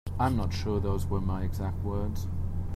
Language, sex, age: English, male, 40-49